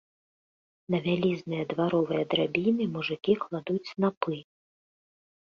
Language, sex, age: Belarusian, female, 40-49